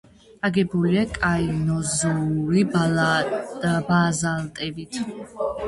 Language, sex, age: Georgian, female, under 19